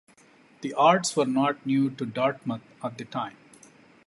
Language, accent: English, India and South Asia (India, Pakistan, Sri Lanka)